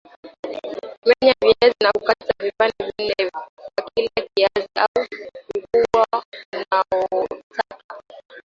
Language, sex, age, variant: Swahili, female, 19-29, Kiswahili cha Bara ya Kenya